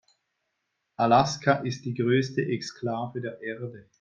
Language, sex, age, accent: German, male, 50-59, Schweizerdeutsch